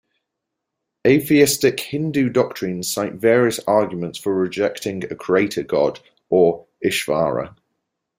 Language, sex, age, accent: English, male, 19-29, England English